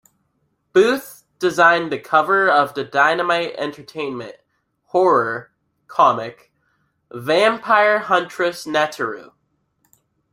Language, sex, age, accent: English, male, under 19, United States English